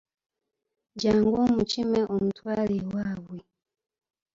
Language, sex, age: Ganda, female, 30-39